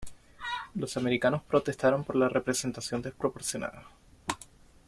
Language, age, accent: Spanish, 19-29, Chileno: Chile, Cuyo